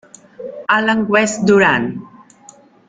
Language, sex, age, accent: Spanish, female, 30-39, México